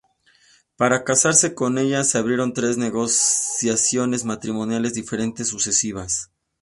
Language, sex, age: Spanish, male, 30-39